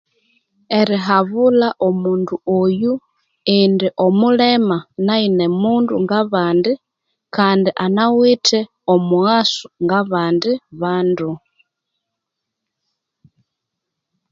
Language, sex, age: Konzo, female, 30-39